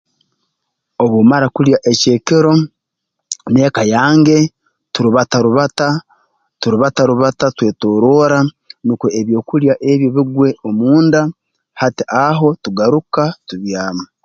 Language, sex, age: Tooro, male, 40-49